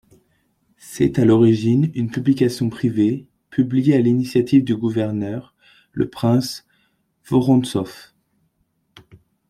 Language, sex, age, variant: French, male, 19-29, Français de métropole